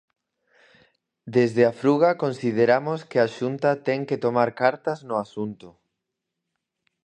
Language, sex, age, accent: Galician, male, 19-29, Normativo (estándar)